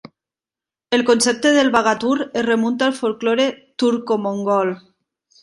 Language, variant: Catalan, Nord-Occidental